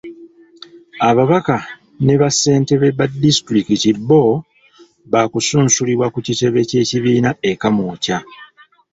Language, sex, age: Ganda, male, 40-49